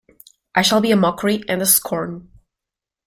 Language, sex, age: English, female, 19-29